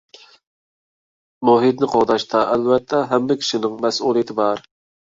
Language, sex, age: Uyghur, male, 30-39